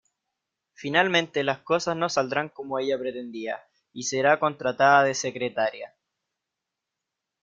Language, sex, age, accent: Spanish, male, 19-29, Chileno: Chile, Cuyo